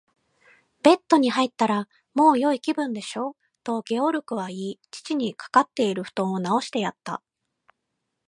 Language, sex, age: Japanese, female, 19-29